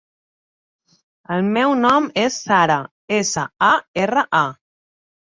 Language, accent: Catalan, Barcelona